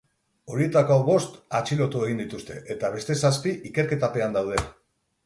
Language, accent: Basque, Mendebalekoa (Araba, Bizkaia, Gipuzkoako mendebaleko herri batzuk)